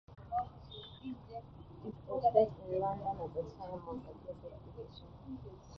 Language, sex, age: English, female, 19-29